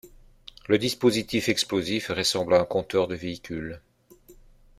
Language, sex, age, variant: French, male, 50-59, Français de métropole